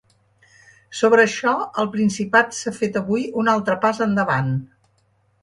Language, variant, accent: Catalan, Central, central